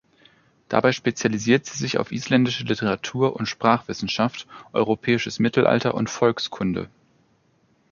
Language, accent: German, Deutschland Deutsch